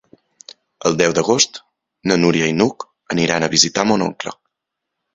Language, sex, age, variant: Catalan, male, 19-29, Central